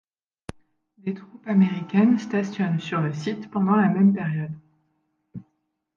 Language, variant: French, Français de métropole